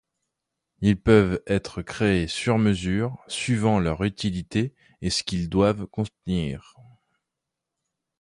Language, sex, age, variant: French, male, 30-39, Français de métropole